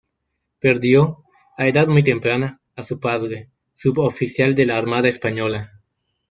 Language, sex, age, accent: Spanish, male, 19-29, México